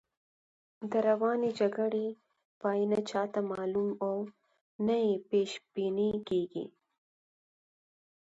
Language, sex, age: Pashto, female, 40-49